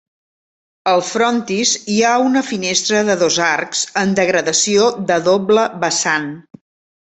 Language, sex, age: Catalan, female, 50-59